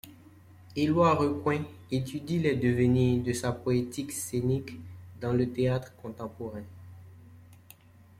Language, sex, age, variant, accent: French, male, 19-29, Français d'Afrique subsaharienne et des îles africaines, Français de Côte d’Ivoire